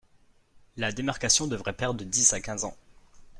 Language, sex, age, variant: French, male, 19-29, Français de métropole